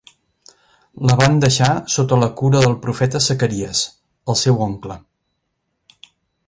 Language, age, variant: Catalan, 60-69, Central